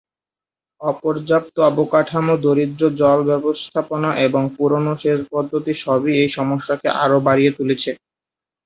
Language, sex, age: Bengali, male, 19-29